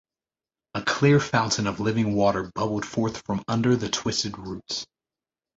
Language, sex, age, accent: English, male, 19-29, United States English